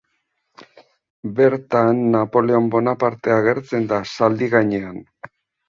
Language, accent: Basque, Mendebalekoa (Araba, Bizkaia, Gipuzkoako mendebaleko herri batzuk)